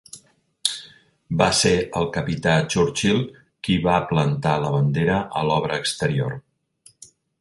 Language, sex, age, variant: Catalan, male, 50-59, Central